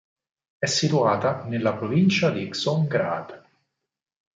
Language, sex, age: Italian, male, 30-39